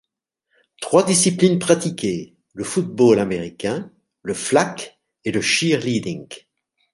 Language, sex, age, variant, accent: French, male, 60-69, Français d'Europe, Français de Belgique